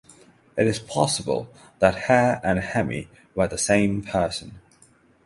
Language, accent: English, England English; India and South Asia (India, Pakistan, Sri Lanka)